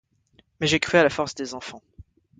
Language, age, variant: French, 30-39, Français de métropole